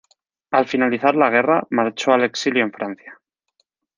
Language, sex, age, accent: Spanish, male, 19-29, España: Norte peninsular (Asturias, Castilla y León, Cantabria, País Vasco, Navarra, Aragón, La Rioja, Guadalajara, Cuenca)